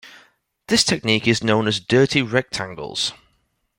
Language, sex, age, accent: English, male, 19-29, England English